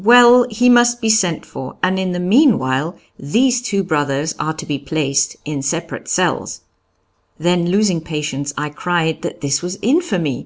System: none